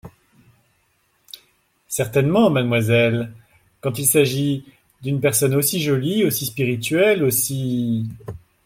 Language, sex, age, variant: French, male, 30-39, Français de métropole